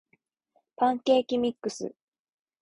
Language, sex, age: Japanese, female, 19-29